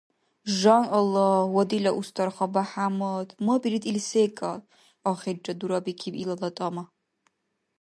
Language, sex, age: Dargwa, female, 19-29